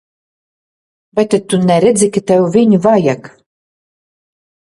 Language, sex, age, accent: Latvian, female, 40-49, bez akcenta